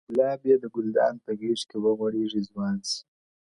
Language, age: Pashto, 19-29